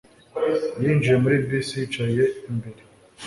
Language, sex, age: Kinyarwanda, male, 19-29